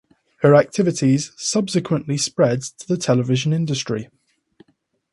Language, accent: English, England English